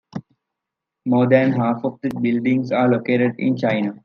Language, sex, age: English, male, under 19